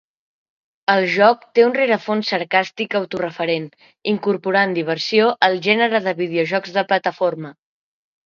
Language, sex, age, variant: Catalan, male, under 19, Central